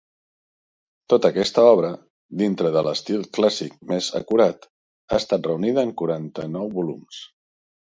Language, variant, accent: Catalan, Central, central